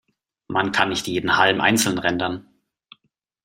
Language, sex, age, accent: German, male, 30-39, Deutschland Deutsch